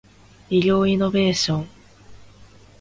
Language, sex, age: Japanese, female, 19-29